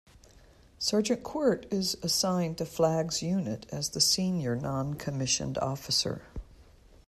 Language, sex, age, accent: English, female, 60-69, United States English